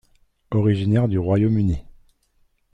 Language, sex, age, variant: French, male, 40-49, Français de métropole